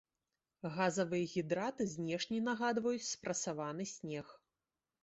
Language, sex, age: Belarusian, female, 30-39